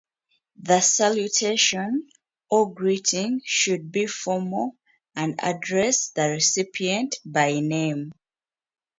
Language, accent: English, United States English